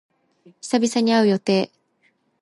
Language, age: Japanese, under 19